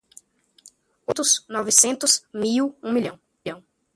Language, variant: Portuguese, Portuguese (Brasil)